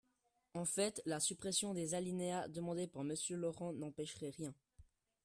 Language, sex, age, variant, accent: French, male, under 19, Français d'Europe, Français de Suisse